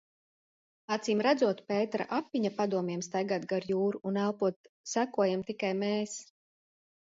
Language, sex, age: Latvian, female, 40-49